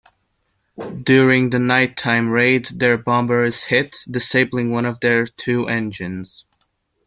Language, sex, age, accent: English, male, under 19, United States English